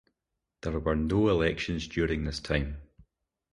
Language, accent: English, Scottish English